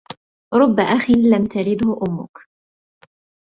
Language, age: Arabic, 30-39